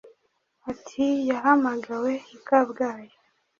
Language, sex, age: Kinyarwanda, female, 30-39